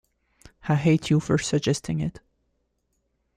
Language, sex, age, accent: English, male, 19-29, Canadian English